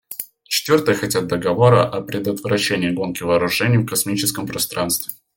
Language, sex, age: Russian, male, under 19